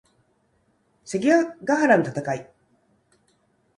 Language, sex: Japanese, female